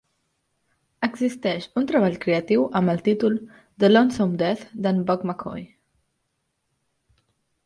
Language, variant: Catalan, Central